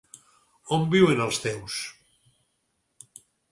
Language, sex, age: Catalan, male, 60-69